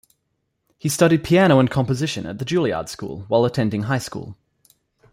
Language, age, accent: English, 19-29, Australian English